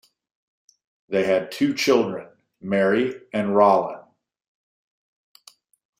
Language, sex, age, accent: English, male, 50-59, United States English